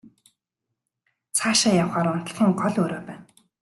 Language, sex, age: Mongolian, female, 19-29